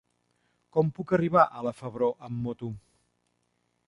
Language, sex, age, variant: Catalan, male, 50-59, Central